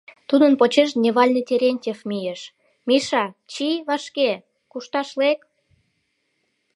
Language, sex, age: Mari, female, 19-29